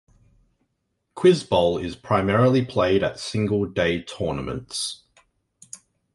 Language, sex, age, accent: English, male, 30-39, Australian English